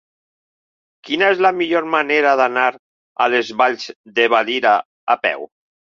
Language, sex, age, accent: Catalan, male, 50-59, valencià